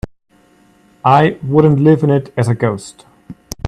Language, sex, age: English, male, 30-39